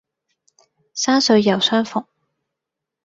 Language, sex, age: Cantonese, female, 19-29